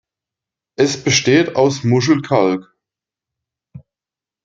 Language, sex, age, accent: German, male, 30-39, Deutschland Deutsch